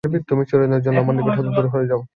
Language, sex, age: Bengali, male, 19-29